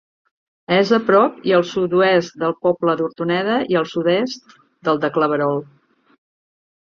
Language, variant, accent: Catalan, Central, central